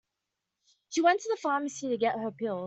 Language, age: English, under 19